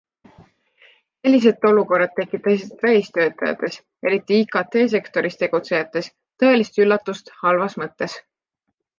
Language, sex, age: Estonian, female, 19-29